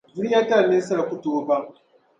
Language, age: Dagbani, 19-29